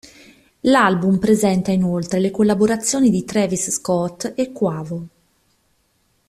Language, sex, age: Italian, female, 19-29